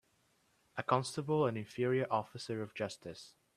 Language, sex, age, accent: English, male, 19-29, England English